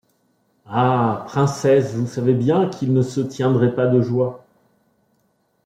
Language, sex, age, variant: French, male, 50-59, Français de métropole